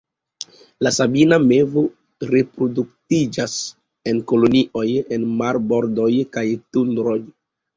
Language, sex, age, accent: Esperanto, male, 30-39, Internacia